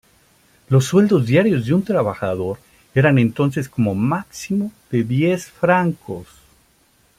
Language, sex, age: Spanish, male, 50-59